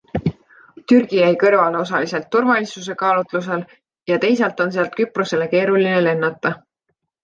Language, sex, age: Estonian, female, 19-29